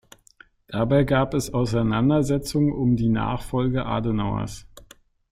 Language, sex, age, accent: German, male, 50-59, Deutschland Deutsch